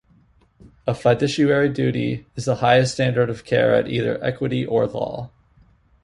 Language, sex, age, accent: English, male, 19-29, United States English